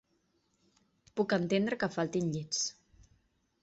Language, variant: Catalan, Central